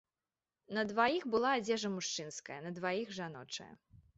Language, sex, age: Belarusian, female, 30-39